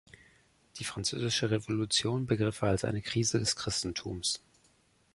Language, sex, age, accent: German, male, 40-49, Deutschland Deutsch